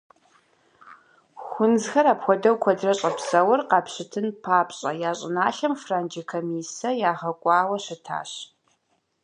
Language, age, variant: Kabardian, 19-29, Адыгэбзэ (Къэбэрдей, Кирил, псоми зэдай)